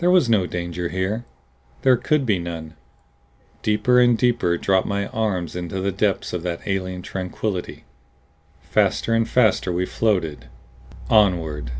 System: none